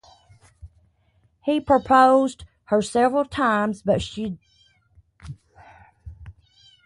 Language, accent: English, United States English